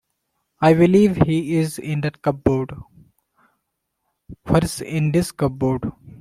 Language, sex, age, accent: English, male, 19-29, India and South Asia (India, Pakistan, Sri Lanka)